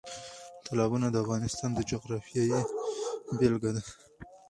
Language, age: Pashto, 19-29